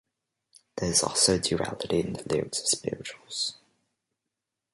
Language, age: English, 19-29